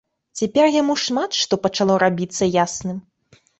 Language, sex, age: Belarusian, female, 19-29